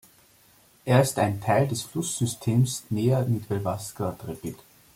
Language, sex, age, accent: German, male, 30-39, Österreichisches Deutsch